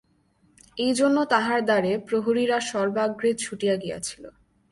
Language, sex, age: Bengali, female, 19-29